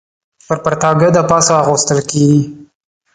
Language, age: Pashto, 19-29